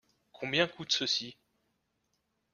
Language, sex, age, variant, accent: French, male, 19-29, Français d'Europe, Français de Suisse